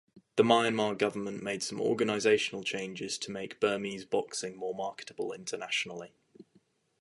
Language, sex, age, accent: English, male, 19-29, England English